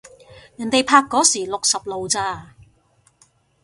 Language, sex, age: Cantonese, female, 50-59